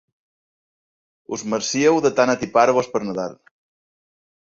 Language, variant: Catalan, Balear